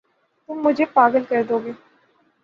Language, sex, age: Urdu, female, 19-29